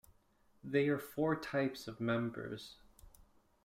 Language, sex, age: English, male, 19-29